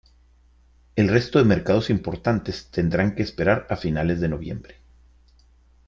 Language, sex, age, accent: Spanish, male, 50-59, México